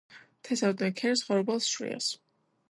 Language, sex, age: Georgian, female, 19-29